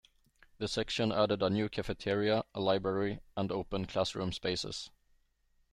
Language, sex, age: English, male, 40-49